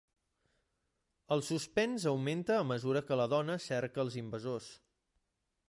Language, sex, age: Catalan, male, 30-39